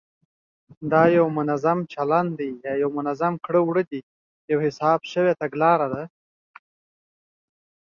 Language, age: Pashto, 19-29